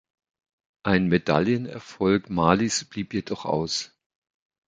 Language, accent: German, Deutschland Deutsch